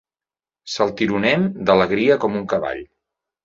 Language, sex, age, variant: Catalan, male, 30-39, Central